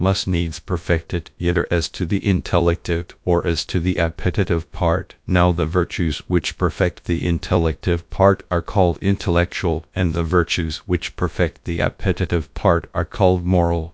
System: TTS, GradTTS